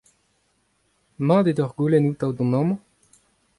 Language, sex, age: Breton, male, 19-29